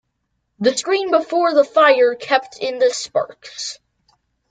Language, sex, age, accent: English, male, under 19, United States English